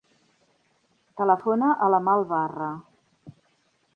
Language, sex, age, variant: Catalan, female, 50-59, Central